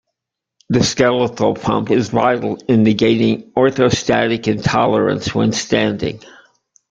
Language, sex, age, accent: English, male, 60-69, United States English